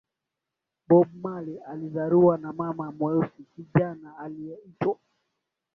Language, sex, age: Swahili, male, 19-29